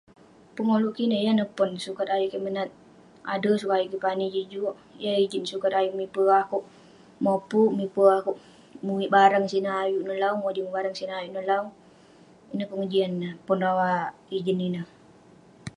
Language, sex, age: Western Penan, female, under 19